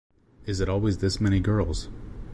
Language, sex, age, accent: English, male, 30-39, United States English